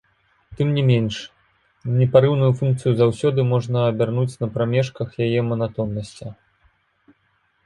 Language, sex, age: Belarusian, male, 19-29